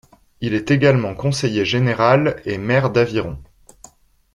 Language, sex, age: French, male, 30-39